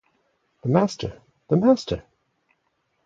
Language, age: English, 40-49